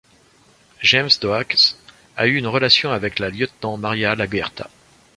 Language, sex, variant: French, male, Français de métropole